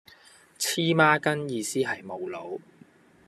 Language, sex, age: Cantonese, male, 30-39